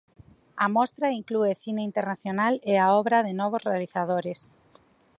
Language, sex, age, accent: Galician, female, 30-39, Normativo (estándar)